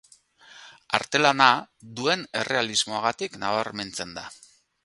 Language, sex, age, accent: Basque, male, 40-49, Erdialdekoa edo Nafarra (Gipuzkoa, Nafarroa)